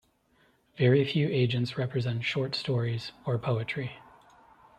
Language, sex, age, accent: English, male, 30-39, United States English